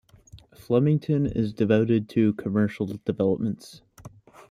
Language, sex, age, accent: English, male, 19-29, United States English